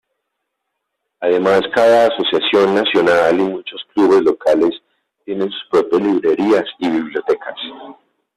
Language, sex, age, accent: Spanish, male, 19-29, Andino-Pacífico: Colombia, Perú, Ecuador, oeste de Bolivia y Venezuela andina